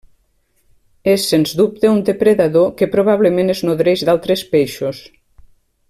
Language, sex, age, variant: Catalan, female, 50-59, Nord-Occidental